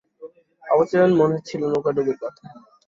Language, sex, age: Bengali, male, under 19